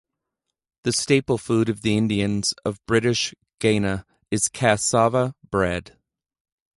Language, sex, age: English, male, 30-39